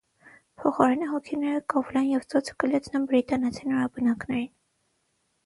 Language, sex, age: Armenian, female, under 19